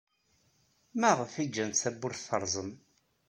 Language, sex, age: Kabyle, male, 60-69